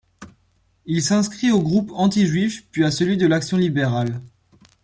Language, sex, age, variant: French, male, under 19, Français de métropole